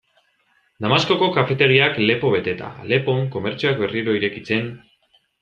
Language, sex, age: Basque, male, 19-29